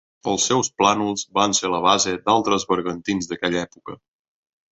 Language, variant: Catalan, Central